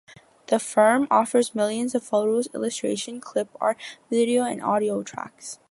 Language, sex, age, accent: English, female, under 19, United States English